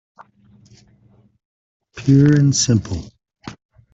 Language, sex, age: English, male, 30-39